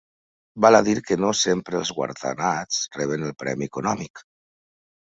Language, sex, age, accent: Catalan, male, 50-59, valencià